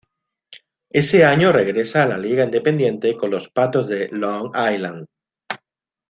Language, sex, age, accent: Spanish, male, 40-49, España: Sur peninsular (Andalucia, Extremadura, Murcia)